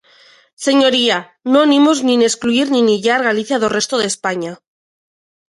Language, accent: Galician, Neofalante